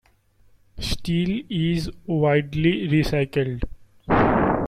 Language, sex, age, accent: English, male, 19-29, India and South Asia (India, Pakistan, Sri Lanka)